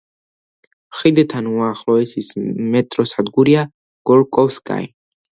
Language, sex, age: Georgian, male, under 19